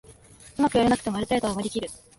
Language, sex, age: Japanese, male, 19-29